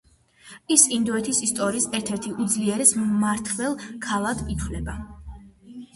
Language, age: Georgian, 30-39